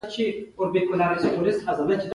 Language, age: Pashto, under 19